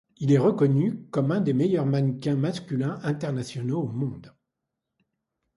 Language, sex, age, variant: French, male, 60-69, Français de métropole